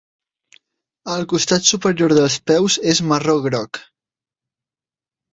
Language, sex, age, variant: Catalan, male, 19-29, Central